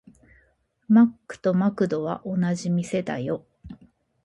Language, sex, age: Japanese, female, 40-49